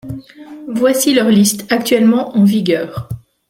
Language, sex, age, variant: French, female, 40-49, Français de métropole